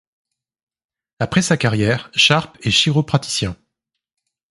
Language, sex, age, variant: French, male, 30-39, Français de métropole